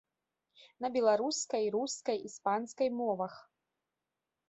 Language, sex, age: Belarusian, female, 19-29